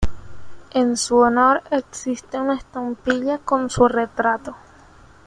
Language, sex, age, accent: Spanish, female, under 19, Caribe: Cuba, Venezuela, Puerto Rico, República Dominicana, Panamá, Colombia caribeña, México caribeño, Costa del golfo de México